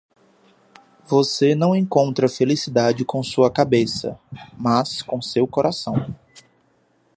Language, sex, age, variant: Portuguese, male, 19-29, Portuguese (Brasil)